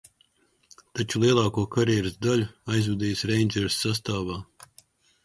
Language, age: Latvian, 40-49